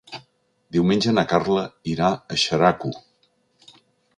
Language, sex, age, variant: Catalan, male, 60-69, Central